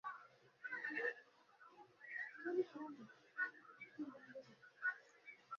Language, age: Kabyle, 40-49